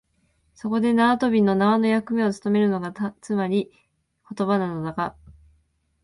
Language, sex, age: Japanese, female, 19-29